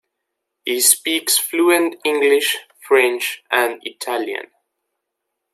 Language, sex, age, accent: English, male, 19-29, Southern African (South Africa, Zimbabwe, Namibia)